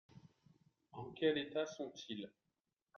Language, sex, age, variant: French, male, 30-39, Français de métropole